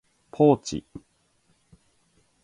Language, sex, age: Japanese, male, 19-29